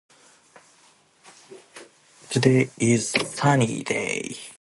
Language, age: English, 19-29